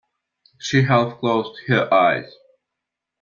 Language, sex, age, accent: English, male, under 19, United States English